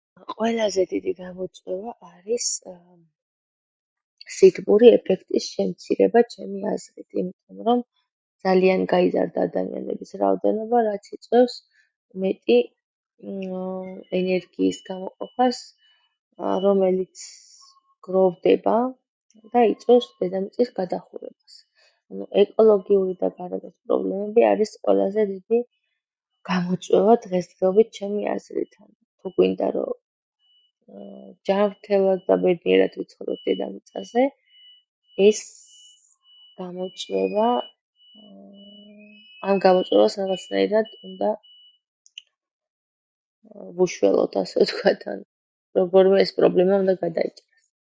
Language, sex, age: Georgian, female, 30-39